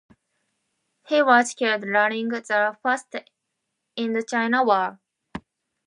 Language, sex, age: English, female, 19-29